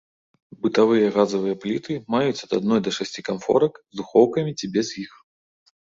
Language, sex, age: Belarusian, male, 30-39